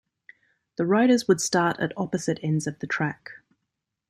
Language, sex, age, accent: English, female, 40-49, Australian English